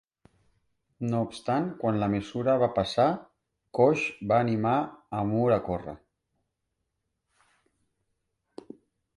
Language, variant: Catalan, Central